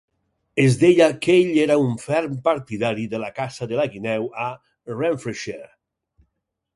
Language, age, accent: Catalan, 60-69, valencià